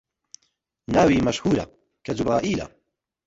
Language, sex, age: Central Kurdish, male, 30-39